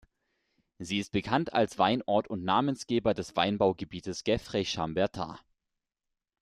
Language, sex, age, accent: German, male, 19-29, Deutschland Deutsch